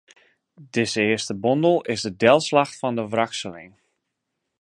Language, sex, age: Western Frisian, male, 19-29